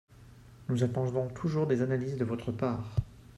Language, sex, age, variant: French, male, 40-49, Français de métropole